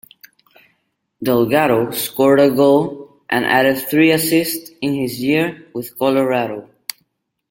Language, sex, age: English, male, under 19